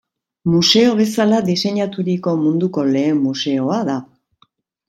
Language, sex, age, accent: Basque, female, 50-59, Erdialdekoa edo Nafarra (Gipuzkoa, Nafarroa)